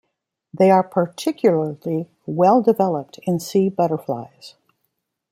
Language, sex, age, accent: English, female, 50-59, United States English